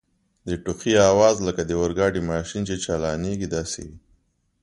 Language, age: Pashto, 40-49